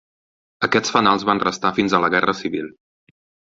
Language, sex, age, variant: Catalan, male, 30-39, Central